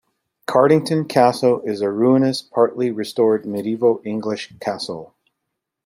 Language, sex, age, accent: English, male, 40-49, United States English